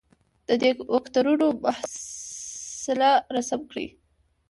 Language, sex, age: Pashto, female, under 19